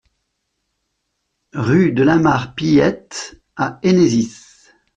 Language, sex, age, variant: French, male, 40-49, Français de métropole